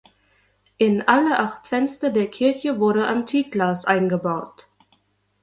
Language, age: German, 19-29